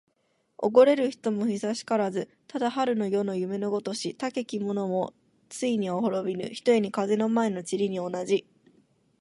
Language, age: Japanese, 19-29